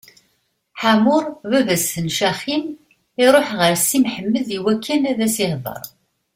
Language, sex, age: Kabyle, female, 40-49